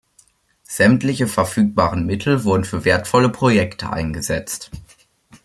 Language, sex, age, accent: German, male, under 19, Deutschland Deutsch